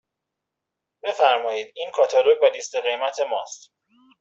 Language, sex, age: Persian, male, 30-39